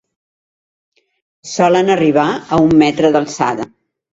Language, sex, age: Catalan, female, 60-69